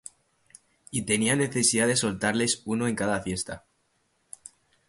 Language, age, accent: Spanish, 19-29, España: Centro-Sur peninsular (Madrid, Toledo, Castilla-La Mancha)